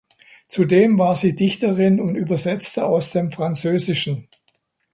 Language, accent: German, Deutschland Deutsch